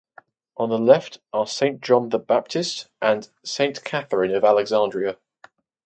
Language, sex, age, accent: English, male, under 19, England English